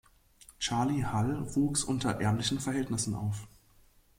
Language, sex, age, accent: German, male, 19-29, Deutschland Deutsch